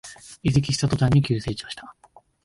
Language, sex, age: Japanese, male, 19-29